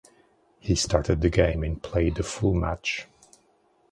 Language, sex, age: English, male, 40-49